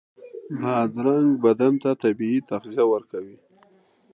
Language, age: Pashto, 30-39